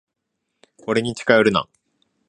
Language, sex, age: Japanese, male, 19-29